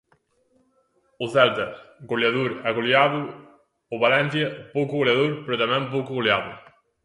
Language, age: Galician, 19-29